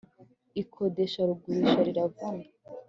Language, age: Kinyarwanda, 19-29